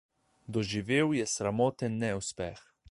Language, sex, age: Slovenian, male, 19-29